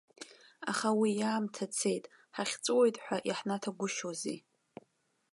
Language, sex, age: Abkhazian, female, 19-29